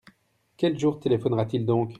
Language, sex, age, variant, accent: French, male, 30-39, Français d'Europe, Français de Belgique